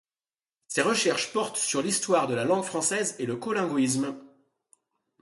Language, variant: French, Français de métropole